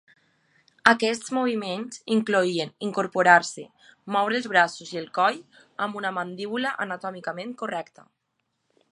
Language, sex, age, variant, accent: Catalan, female, 19-29, Valencià central, valencià